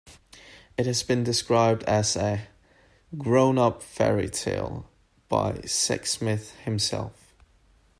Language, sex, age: English, male, 19-29